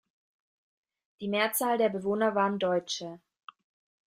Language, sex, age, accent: German, female, 19-29, Deutschland Deutsch